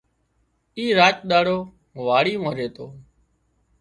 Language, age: Wadiyara Koli, 30-39